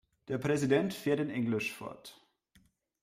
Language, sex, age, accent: German, male, 30-39, Deutschland Deutsch